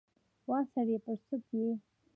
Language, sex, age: Pashto, female, under 19